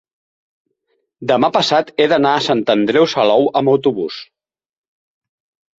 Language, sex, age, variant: Catalan, male, 30-39, Central